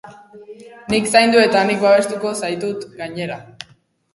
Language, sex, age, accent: Basque, female, 90+, Erdialdekoa edo Nafarra (Gipuzkoa, Nafarroa)